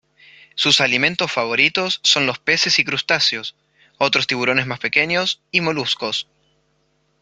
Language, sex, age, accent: Spanish, male, 19-29, Rioplatense: Argentina, Uruguay, este de Bolivia, Paraguay